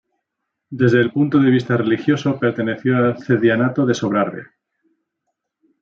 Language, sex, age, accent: Spanish, male, 40-49, España: Centro-Sur peninsular (Madrid, Toledo, Castilla-La Mancha)